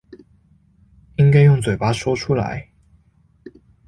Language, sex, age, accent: Chinese, male, 19-29, 出生地：臺北市